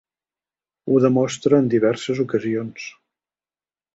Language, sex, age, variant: Catalan, male, 60-69, Central